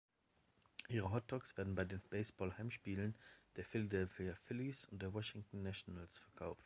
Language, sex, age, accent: German, male, 19-29, Deutschland Deutsch